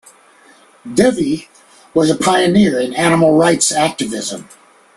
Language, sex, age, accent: English, male, 50-59, United States English